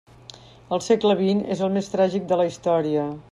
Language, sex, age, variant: Catalan, female, 50-59, Central